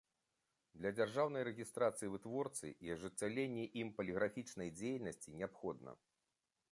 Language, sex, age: Belarusian, male, 50-59